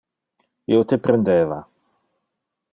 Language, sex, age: Interlingua, male, 40-49